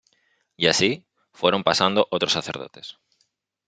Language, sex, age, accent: Spanish, male, 30-39, España: Norte peninsular (Asturias, Castilla y León, Cantabria, País Vasco, Navarra, Aragón, La Rioja, Guadalajara, Cuenca)